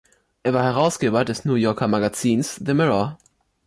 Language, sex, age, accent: German, male, under 19, Deutschland Deutsch